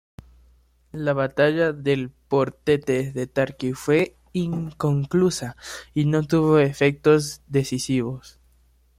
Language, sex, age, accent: Spanish, male, under 19, Andino-Pacífico: Colombia, Perú, Ecuador, oeste de Bolivia y Venezuela andina